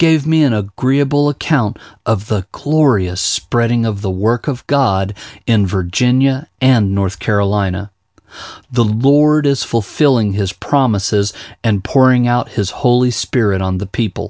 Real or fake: real